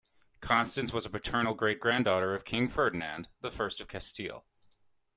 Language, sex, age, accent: English, male, 19-29, Canadian English